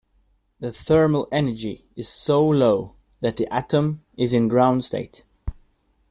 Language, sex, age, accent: English, male, 30-39, United States English